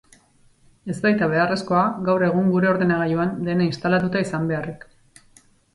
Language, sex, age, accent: Basque, female, 40-49, Erdialdekoa edo Nafarra (Gipuzkoa, Nafarroa)